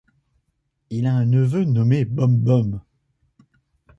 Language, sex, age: French, male, 40-49